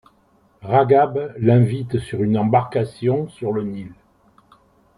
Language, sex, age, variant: French, male, 60-69, Français de métropole